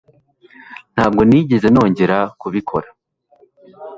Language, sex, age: Kinyarwanda, male, 19-29